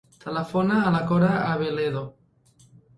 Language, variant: Catalan, Central